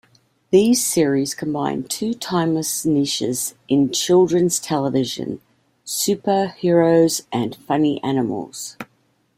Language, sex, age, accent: English, female, 60-69, United States English